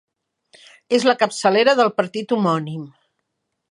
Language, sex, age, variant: Catalan, female, 60-69, Central